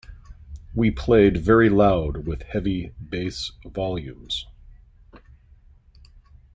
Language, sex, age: English, male, 50-59